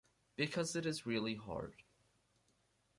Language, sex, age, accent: English, male, under 19, United States English